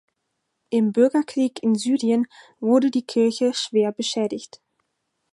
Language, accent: German, Deutschland Deutsch